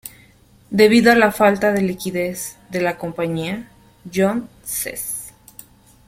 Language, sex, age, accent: Spanish, female, 30-39, México